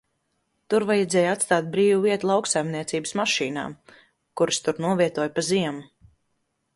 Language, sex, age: Latvian, female, 19-29